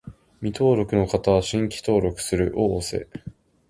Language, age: Japanese, 19-29